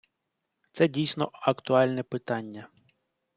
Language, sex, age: Ukrainian, male, 40-49